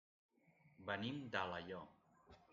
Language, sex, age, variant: Catalan, male, 50-59, Central